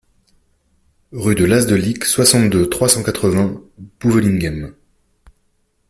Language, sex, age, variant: French, male, 19-29, Français de métropole